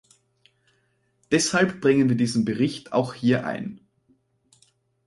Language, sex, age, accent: German, male, 19-29, Österreichisches Deutsch